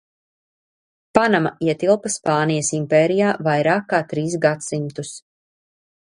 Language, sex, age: Latvian, female, 30-39